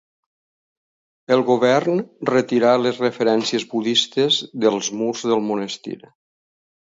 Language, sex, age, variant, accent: Catalan, male, 60-69, Valencià central, valencià